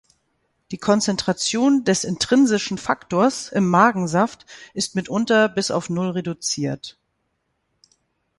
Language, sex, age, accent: German, female, 50-59, Deutschland Deutsch